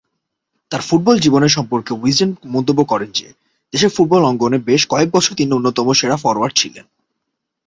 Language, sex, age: Bengali, male, 19-29